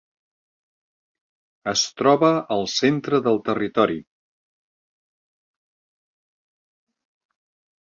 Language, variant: Catalan, Nord-Occidental